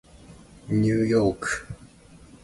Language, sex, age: Japanese, male, 30-39